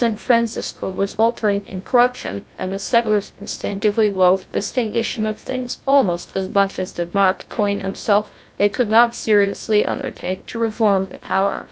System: TTS, GlowTTS